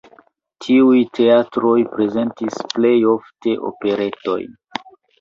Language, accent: Esperanto, Internacia